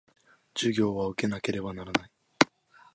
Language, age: Japanese, 19-29